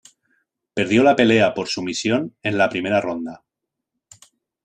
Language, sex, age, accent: Spanish, male, 30-39, España: Norte peninsular (Asturias, Castilla y León, Cantabria, País Vasco, Navarra, Aragón, La Rioja, Guadalajara, Cuenca)